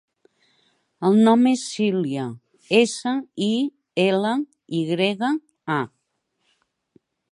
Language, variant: Catalan, Central